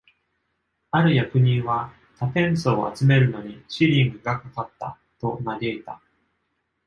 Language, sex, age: Japanese, male, 30-39